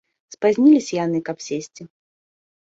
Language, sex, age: Belarusian, female, 30-39